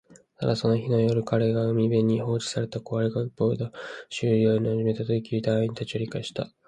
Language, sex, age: Japanese, male, 19-29